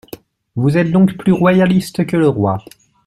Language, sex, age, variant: French, male, 19-29, Français de métropole